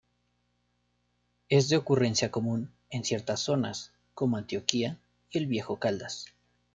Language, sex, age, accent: Spanish, male, 19-29, México